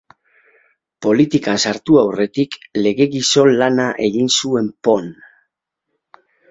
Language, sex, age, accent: Basque, male, 40-49, Mendebalekoa (Araba, Bizkaia, Gipuzkoako mendebaleko herri batzuk)